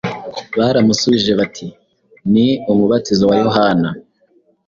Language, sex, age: Kinyarwanda, male, 19-29